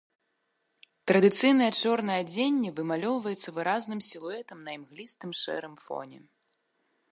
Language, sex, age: Belarusian, female, 19-29